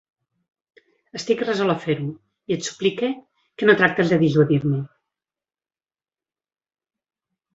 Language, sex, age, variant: Catalan, female, 50-59, Central